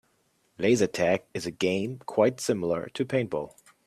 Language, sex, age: English, male, 30-39